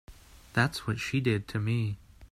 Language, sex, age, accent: English, male, 19-29, United States English